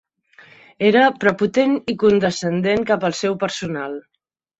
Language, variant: Catalan, Central